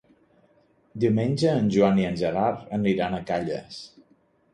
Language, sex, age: Catalan, male, 50-59